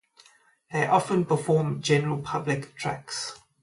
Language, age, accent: English, 30-39, Southern African (South Africa, Zimbabwe, Namibia)